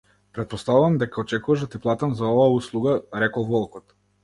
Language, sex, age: Macedonian, male, 19-29